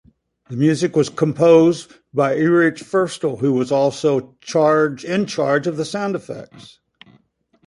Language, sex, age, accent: English, male, 70-79, United States English